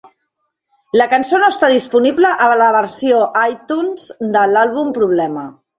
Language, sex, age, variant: Catalan, female, 40-49, Central